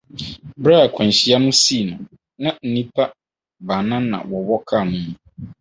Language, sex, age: Akan, male, 30-39